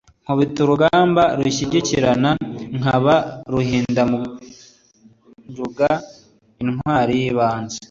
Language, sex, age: Kinyarwanda, male, 30-39